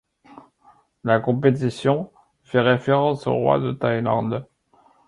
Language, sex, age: French, male, 60-69